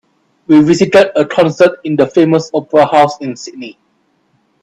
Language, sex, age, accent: English, male, 30-39, Malaysian English